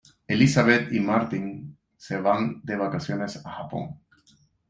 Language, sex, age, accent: Spanish, male, 30-39, América central